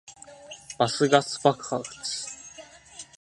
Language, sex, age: Japanese, male, 19-29